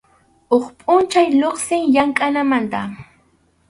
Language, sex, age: Arequipa-La Unión Quechua, female, 19-29